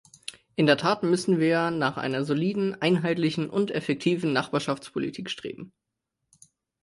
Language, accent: German, Deutschland Deutsch